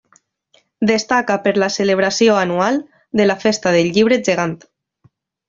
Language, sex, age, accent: Catalan, female, 19-29, valencià